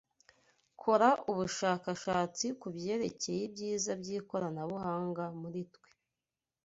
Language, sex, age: Kinyarwanda, female, 19-29